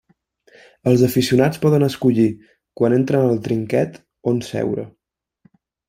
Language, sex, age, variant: Catalan, male, 19-29, Central